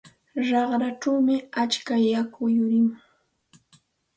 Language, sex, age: Santa Ana de Tusi Pasco Quechua, female, 30-39